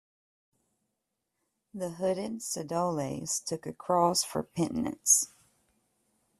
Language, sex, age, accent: English, female, 30-39, United States English